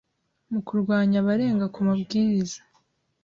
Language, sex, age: Kinyarwanda, female, 19-29